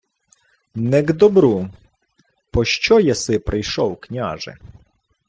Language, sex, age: Ukrainian, male, 40-49